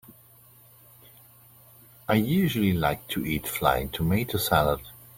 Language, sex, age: English, male, 40-49